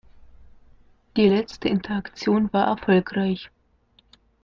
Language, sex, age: German, female, under 19